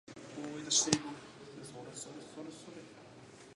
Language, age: Chinese, under 19